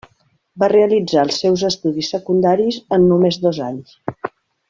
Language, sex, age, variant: Catalan, female, 50-59, Central